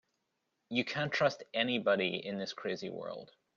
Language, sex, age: English, male, 30-39